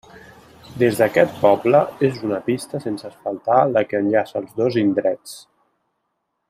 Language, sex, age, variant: Catalan, male, 19-29, Central